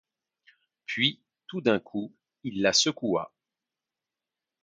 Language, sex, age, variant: French, male, 30-39, Français de métropole